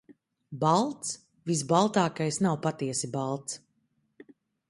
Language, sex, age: Latvian, female, 19-29